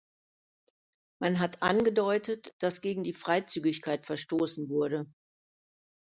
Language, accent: German, Deutschland Deutsch